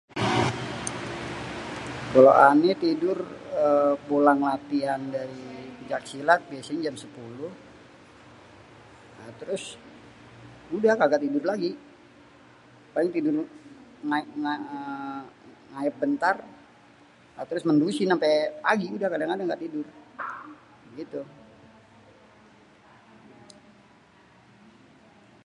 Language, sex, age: Betawi, male, 40-49